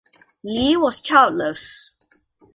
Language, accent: English, Singaporean English